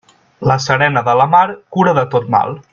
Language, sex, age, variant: Catalan, male, 19-29, Central